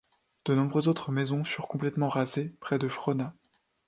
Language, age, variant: French, 19-29, Français de métropole